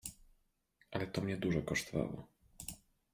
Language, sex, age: Polish, male, 19-29